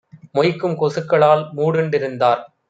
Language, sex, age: Tamil, male, 30-39